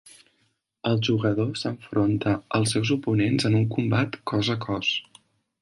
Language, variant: Catalan, Central